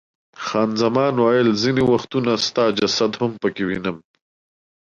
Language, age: Pashto, 19-29